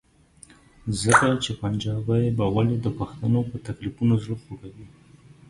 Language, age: Pashto, 30-39